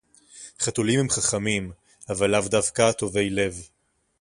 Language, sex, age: Hebrew, male, 19-29